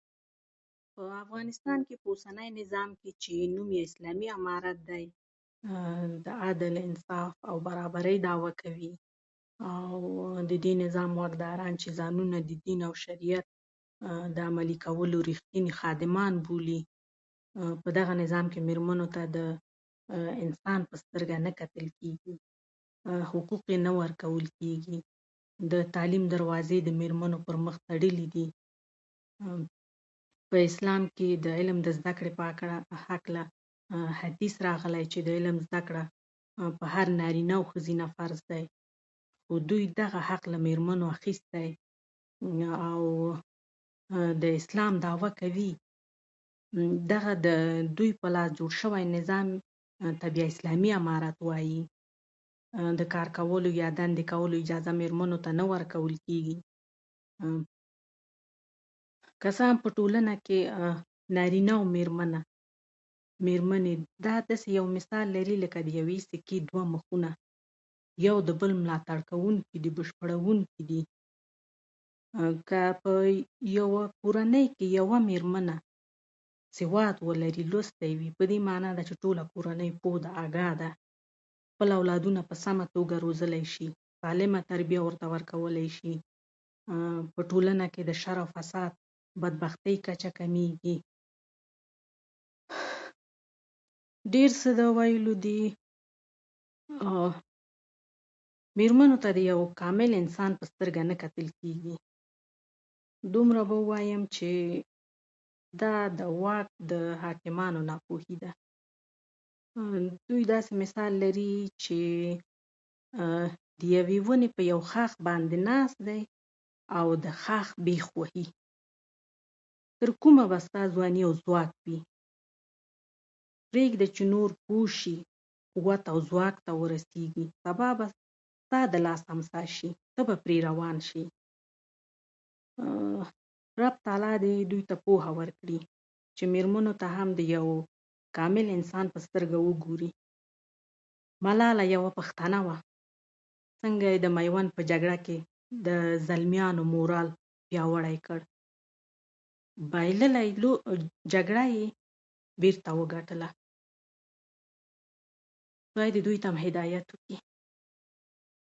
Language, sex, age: Pashto, female, 30-39